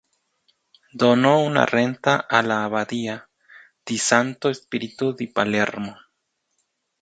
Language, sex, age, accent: Spanish, male, 40-49, México